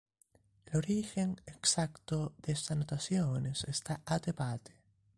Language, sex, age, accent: Spanish, male, 19-29, España: Sur peninsular (Andalucia, Extremadura, Murcia)